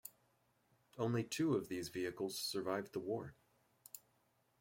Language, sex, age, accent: English, male, 30-39, Canadian English